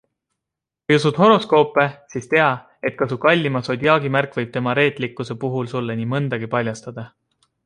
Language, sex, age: Estonian, male, 30-39